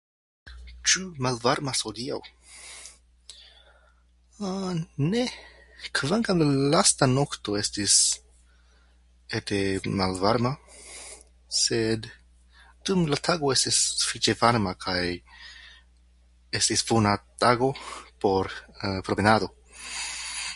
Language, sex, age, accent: Esperanto, male, 19-29, Internacia